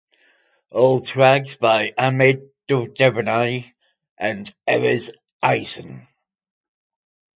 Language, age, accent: English, 30-39, England English